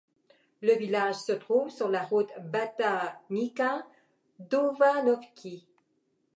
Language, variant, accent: French, Français d'Amérique du Nord, Français du Canada